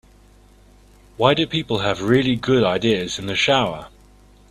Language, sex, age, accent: English, male, 30-39, England English